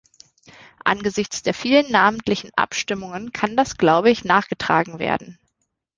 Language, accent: German, Deutschland Deutsch